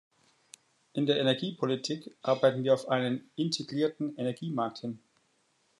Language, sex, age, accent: German, male, 30-39, Deutschland Deutsch